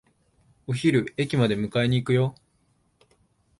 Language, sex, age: Japanese, male, 19-29